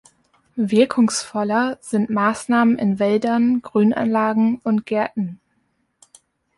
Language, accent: German, Deutschland Deutsch